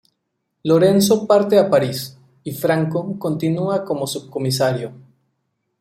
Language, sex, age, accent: Spanish, male, 19-29, México